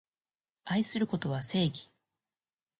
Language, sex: Japanese, female